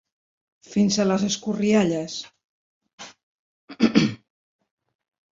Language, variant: Catalan, Central